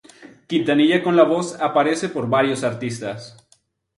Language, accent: Spanish, México